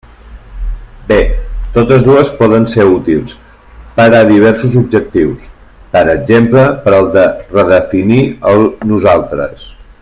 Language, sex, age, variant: Catalan, male, 40-49, Central